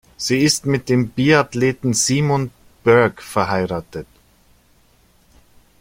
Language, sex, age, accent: German, male, 40-49, Deutschland Deutsch